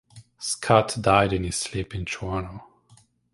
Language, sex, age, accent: English, male, 19-29, Canadian English